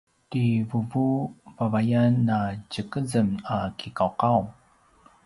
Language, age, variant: Paiwan, 30-39, pinayuanan a kinaikacedasan (東排灣語)